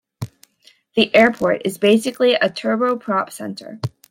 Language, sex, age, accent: English, female, under 19, United States English